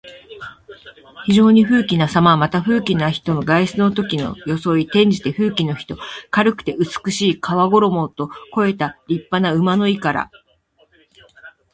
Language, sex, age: Japanese, female, 50-59